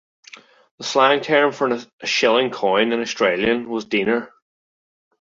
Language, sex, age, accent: English, male, under 19, Irish English